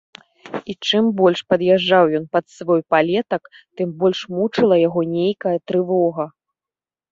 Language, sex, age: Belarusian, female, 30-39